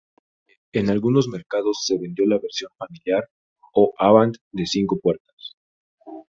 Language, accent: Spanish, México